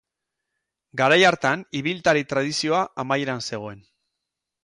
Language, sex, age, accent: Basque, male, 50-59, Mendebalekoa (Araba, Bizkaia, Gipuzkoako mendebaleko herri batzuk)